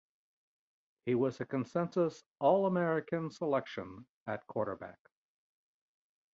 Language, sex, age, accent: English, male, 50-59, United States English